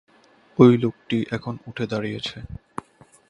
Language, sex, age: Bengali, male, 19-29